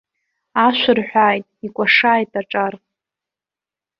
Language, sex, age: Abkhazian, female, 19-29